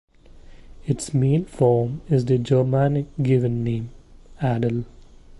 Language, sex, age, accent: English, male, 19-29, India and South Asia (India, Pakistan, Sri Lanka)